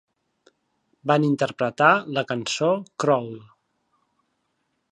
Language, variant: Catalan, Central